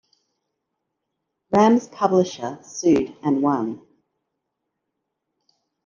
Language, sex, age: English, female, 40-49